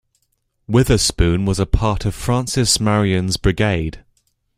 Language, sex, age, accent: English, male, under 19, England English